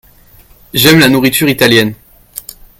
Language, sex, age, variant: French, male, under 19, Français de métropole